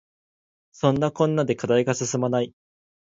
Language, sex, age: Japanese, male, 19-29